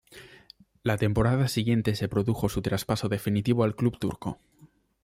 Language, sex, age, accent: Spanish, male, under 19, España: Norte peninsular (Asturias, Castilla y León, Cantabria, País Vasco, Navarra, Aragón, La Rioja, Guadalajara, Cuenca)